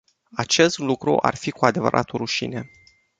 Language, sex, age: Romanian, male, 19-29